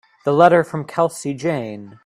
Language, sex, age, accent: English, male, 19-29, United States English